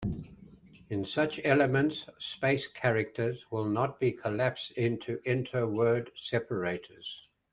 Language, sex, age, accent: English, male, 70-79, New Zealand English